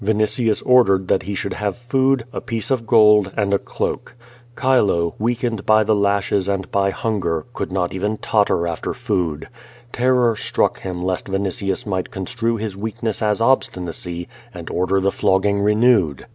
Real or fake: real